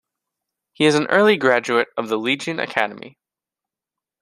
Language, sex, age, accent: English, male, 19-29, Canadian English